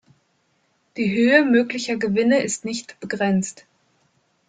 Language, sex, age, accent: German, female, 19-29, Deutschland Deutsch